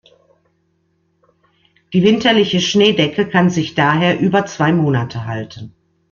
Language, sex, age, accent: German, female, 40-49, Deutschland Deutsch